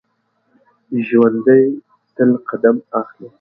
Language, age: Pashto, 19-29